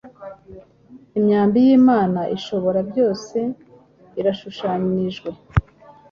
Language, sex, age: Kinyarwanda, female, 40-49